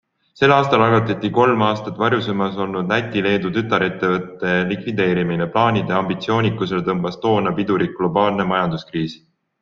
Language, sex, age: Estonian, male, 19-29